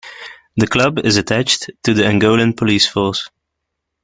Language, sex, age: English, male, 19-29